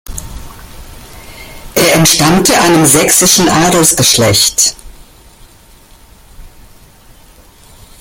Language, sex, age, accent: German, female, 60-69, Deutschland Deutsch